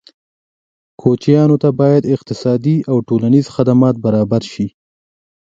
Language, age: Pashto, 19-29